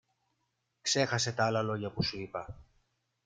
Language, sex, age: Greek, male, 30-39